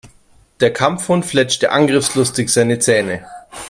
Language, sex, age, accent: German, male, 30-39, Deutschland Deutsch